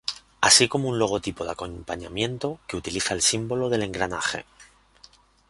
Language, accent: Spanish, España: Centro-Sur peninsular (Madrid, Toledo, Castilla-La Mancha)